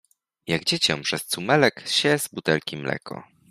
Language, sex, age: Polish, male, 19-29